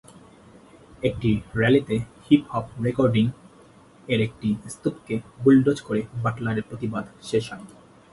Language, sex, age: Bengali, male, 19-29